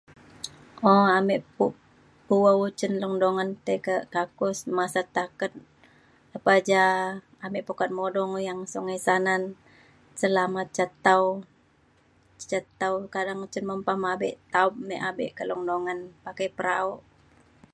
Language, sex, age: Mainstream Kenyah, female, 40-49